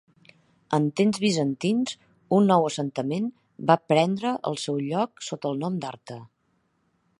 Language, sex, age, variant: Catalan, female, 40-49, Central